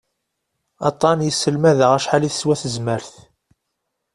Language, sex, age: Kabyle, male, 30-39